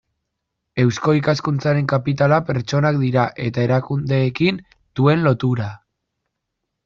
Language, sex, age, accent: Basque, male, 19-29, Mendebalekoa (Araba, Bizkaia, Gipuzkoako mendebaleko herri batzuk)